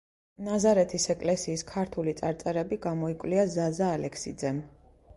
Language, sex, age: Georgian, female, 30-39